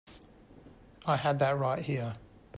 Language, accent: English, Australian English